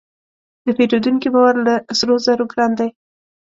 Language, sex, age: Pashto, female, 19-29